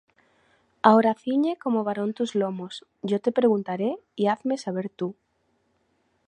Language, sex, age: Spanish, female, 19-29